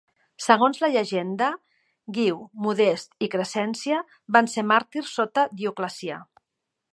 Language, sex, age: Catalan, female, 50-59